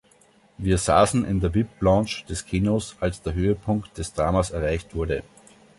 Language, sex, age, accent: German, male, 30-39, Österreichisches Deutsch